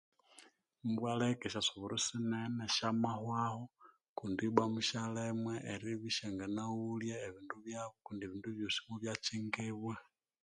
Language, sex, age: Konzo, male, 19-29